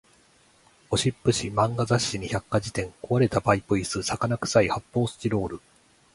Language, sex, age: Japanese, male, 40-49